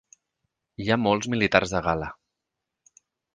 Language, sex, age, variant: Catalan, male, 50-59, Central